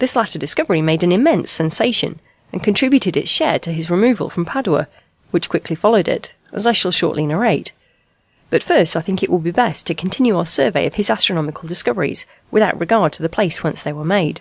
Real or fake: real